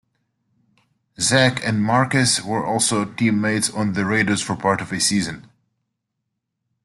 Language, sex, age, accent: English, male, 30-39, United States English